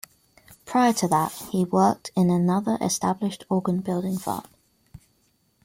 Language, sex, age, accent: English, female, 19-29, England English